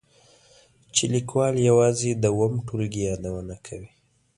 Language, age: Pashto, 19-29